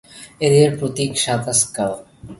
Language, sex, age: Bengali, male, under 19